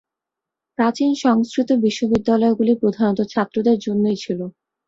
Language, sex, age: Bengali, female, 19-29